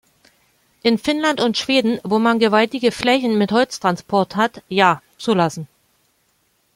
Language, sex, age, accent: German, female, 50-59, Deutschland Deutsch